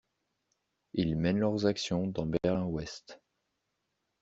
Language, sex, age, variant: French, male, 19-29, Français de métropole